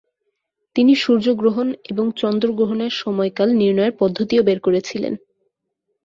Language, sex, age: Bengali, female, 19-29